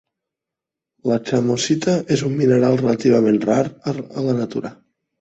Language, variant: Catalan, Central